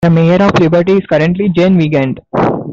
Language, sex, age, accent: English, male, 19-29, India and South Asia (India, Pakistan, Sri Lanka)